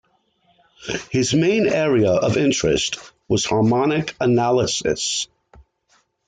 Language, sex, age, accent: English, male, 50-59, United States English